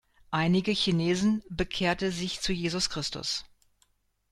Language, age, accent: German, 60-69, Deutschland Deutsch